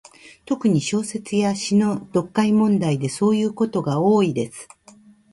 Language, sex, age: Japanese, female, 50-59